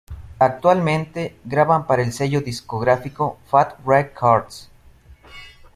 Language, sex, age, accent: Spanish, male, 19-29, México